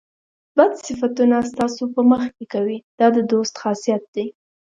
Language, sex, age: Pashto, female, under 19